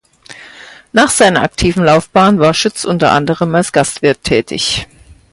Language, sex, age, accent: German, female, 50-59, Deutschland Deutsch